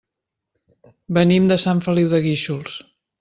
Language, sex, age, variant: Catalan, female, 50-59, Central